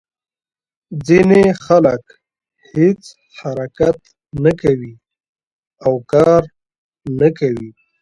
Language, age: Pashto, 19-29